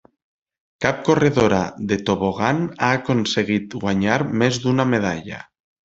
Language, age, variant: Catalan, 30-39, Nord-Occidental